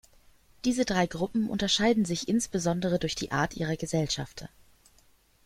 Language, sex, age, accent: German, female, 30-39, Deutschland Deutsch